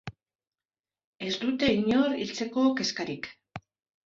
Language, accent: Basque, Mendebalekoa (Araba, Bizkaia, Gipuzkoako mendebaleko herri batzuk)